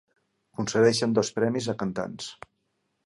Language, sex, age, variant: Catalan, male, 50-59, Central